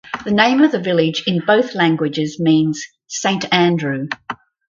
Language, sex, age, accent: English, female, 60-69, Australian English